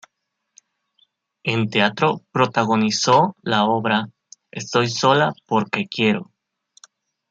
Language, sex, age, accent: Spanish, male, 19-29, México